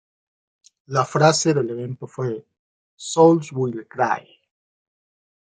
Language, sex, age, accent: Spanish, male, 40-49, México